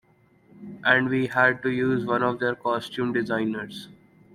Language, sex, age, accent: English, male, under 19, India and South Asia (India, Pakistan, Sri Lanka)